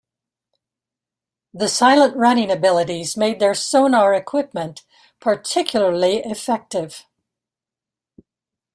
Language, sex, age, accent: English, female, 70-79, United States English